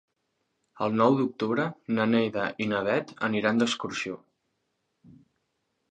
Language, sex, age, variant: Catalan, male, 19-29, Central